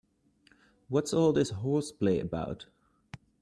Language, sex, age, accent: English, male, 19-29, Canadian English